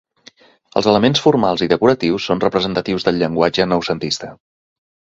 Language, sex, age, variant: Catalan, male, 40-49, Central